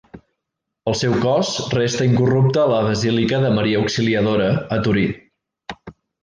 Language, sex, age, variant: Catalan, male, 40-49, Central